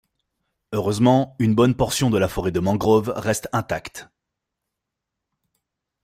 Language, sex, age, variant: French, male, 30-39, Français de métropole